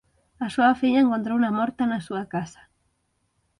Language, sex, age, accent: Galician, female, 19-29, Atlántico (seseo e gheada)